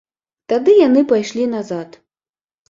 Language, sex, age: Belarusian, female, 30-39